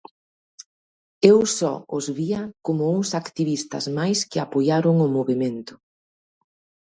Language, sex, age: Galician, female, 30-39